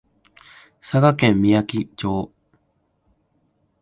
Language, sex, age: Japanese, male, 19-29